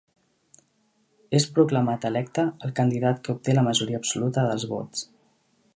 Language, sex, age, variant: Catalan, male, under 19, Central